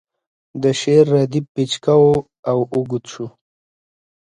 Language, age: Pashto, 30-39